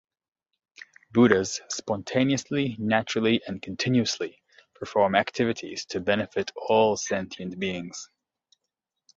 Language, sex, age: English, male, 30-39